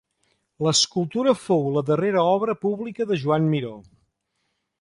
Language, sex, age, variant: Catalan, male, 50-59, Central